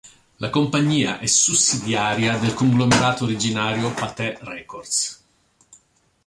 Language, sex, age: Italian, male, 50-59